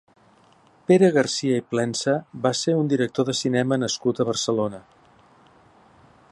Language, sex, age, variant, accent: Catalan, male, 60-69, Central, central